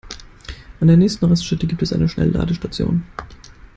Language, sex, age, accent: German, male, 19-29, Deutschland Deutsch